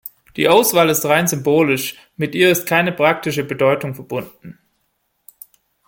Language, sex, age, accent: German, male, 19-29, Deutschland Deutsch